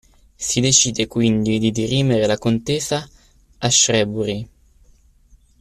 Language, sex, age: Italian, male, 19-29